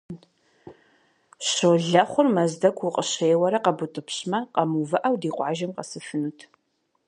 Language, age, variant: Kabardian, 19-29, Адыгэбзэ (Къэбэрдей, Кирил, псоми зэдай)